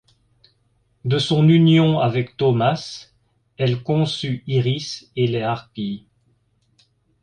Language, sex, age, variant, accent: French, male, 50-59, Français d'Europe, Français de Belgique